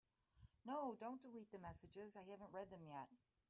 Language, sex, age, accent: English, female, 60-69, United States English